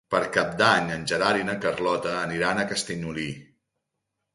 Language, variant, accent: Catalan, Central, central